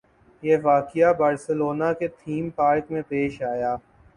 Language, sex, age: Urdu, male, 19-29